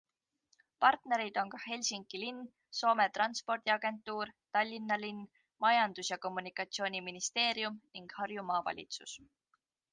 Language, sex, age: Estonian, female, 19-29